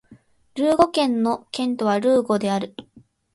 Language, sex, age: Japanese, female, 19-29